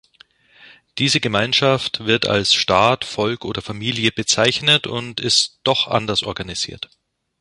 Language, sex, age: German, male, 40-49